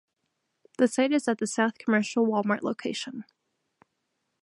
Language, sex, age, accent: English, female, 19-29, Canadian English